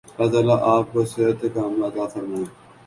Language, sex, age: Urdu, male, 19-29